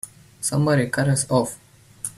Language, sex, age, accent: English, male, under 19, United States English